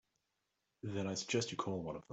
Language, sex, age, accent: English, male, 30-39, Australian English